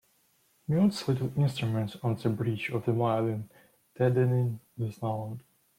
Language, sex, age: English, male, 19-29